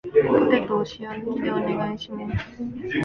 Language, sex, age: Japanese, female, 19-29